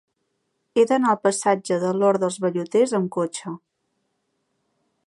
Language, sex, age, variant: Catalan, female, 19-29, Central